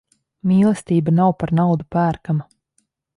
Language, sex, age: Latvian, female, 30-39